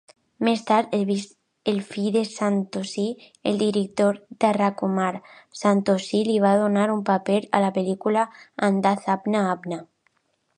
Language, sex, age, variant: Catalan, female, under 19, Alacantí